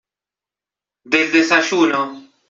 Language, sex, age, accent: Spanish, male, 19-29, Rioplatense: Argentina, Uruguay, este de Bolivia, Paraguay